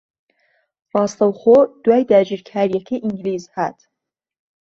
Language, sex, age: Central Kurdish, female, 19-29